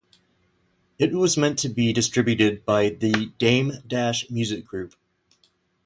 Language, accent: English, United States English